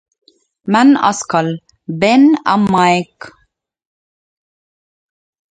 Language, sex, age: Arabic, female, 19-29